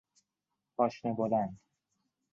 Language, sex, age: Persian, male, 19-29